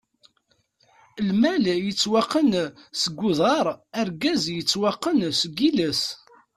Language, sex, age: Kabyle, male, 30-39